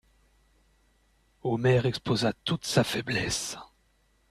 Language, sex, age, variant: French, male, 30-39, Français de métropole